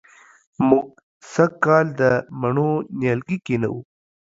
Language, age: Pashto, 19-29